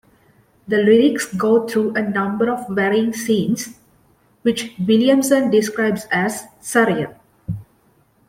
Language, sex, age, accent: English, female, 19-29, India and South Asia (India, Pakistan, Sri Lanka)